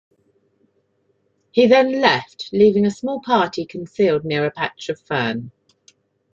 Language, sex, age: English, female, 50-59